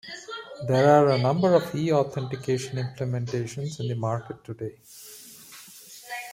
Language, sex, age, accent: English, male, 30-39, India and South Asia (India, Pakistan, Sri Lanka)